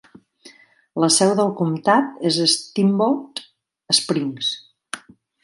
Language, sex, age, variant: Catalan, female, 60-69, Central